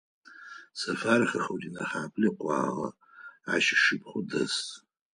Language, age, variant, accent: Adyghe, 40-49, Адыгабзэ (Кирил, пстэумэ зэдыряе), Кıэмгуй (Çemguy)